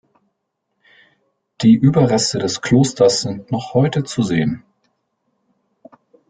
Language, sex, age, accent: German, male, 40-49, Deutschland Deutsch